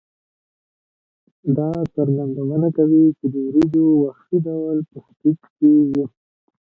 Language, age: Pashto, 19-29